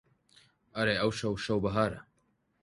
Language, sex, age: Central Kurdish, male, 19-29